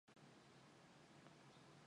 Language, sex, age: Mongolian, female, 19-29